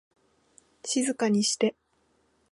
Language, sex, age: Japanese, female, under 19